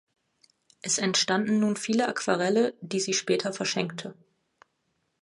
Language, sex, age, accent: German, female, 30-39, Deutschland Deutsch